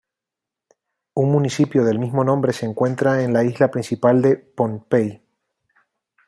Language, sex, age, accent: Spanish, male, 40-49, España: Islas Canarias